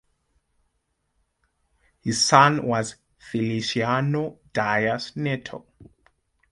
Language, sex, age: English, male, 19-29